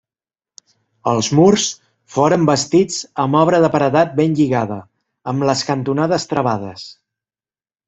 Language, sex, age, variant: Catalan, male, 40-49, Central